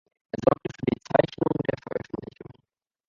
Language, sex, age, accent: German, male, under 19, Deutschland Deutsch